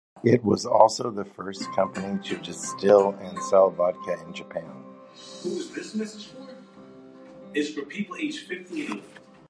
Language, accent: English, United States English